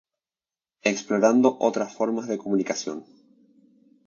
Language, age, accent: Spanish, 19-29, Rioplatense: Argentina, Uruguay, este de Bolivia, Paraguay